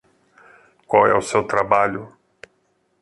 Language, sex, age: Portuguese, male, 40-49